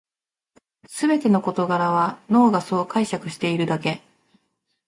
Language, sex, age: Japanese, female, 30-39